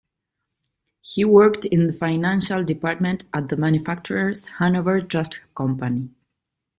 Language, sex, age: English, female, 30-39